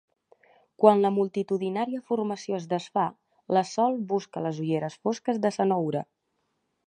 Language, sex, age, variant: Catalan, female, 19-29, Central